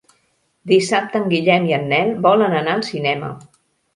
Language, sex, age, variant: Catalan, female, 50-59, Central